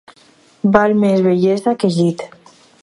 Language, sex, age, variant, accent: Catalan, female, under 19, Alacantí, valencià